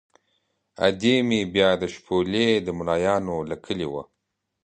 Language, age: Pashto, 30-39